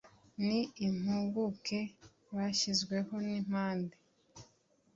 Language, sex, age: Kinyarwanda, female, 40-49